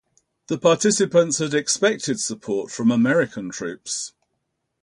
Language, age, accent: English, 70-79, England English